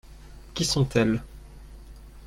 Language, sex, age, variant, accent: French, male, 19-29, Français d'Europe, Français de Suisse